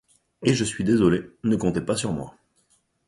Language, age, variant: French, 30-39, Français de métropole